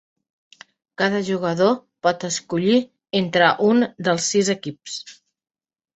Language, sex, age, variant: Catalan, female, 40-49, Central